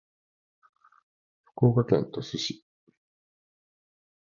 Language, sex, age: Japanese, male, 50-59